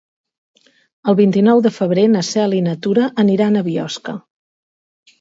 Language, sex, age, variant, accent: Catalan, female, 50-59, Central, central